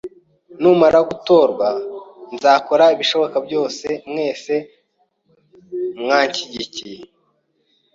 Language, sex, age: Kinyarwanda, male, 19-29